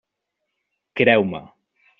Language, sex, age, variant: Catalan, male, 30-39, Central